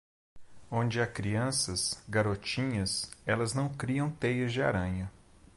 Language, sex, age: Portuguese, male, 50-59